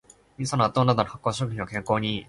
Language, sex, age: Japanese, male, 19-29